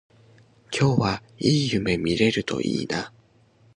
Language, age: Japanese, 19-29